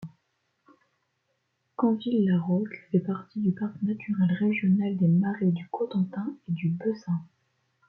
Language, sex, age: French, female, under 19